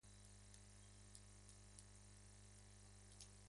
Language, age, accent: Spanish, 40-49, España: Centro-Sur peninsular (Madrid, Toledo, Castilla-La Mancha)